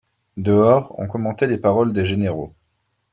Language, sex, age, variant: French, male, 19-29, Français de métropole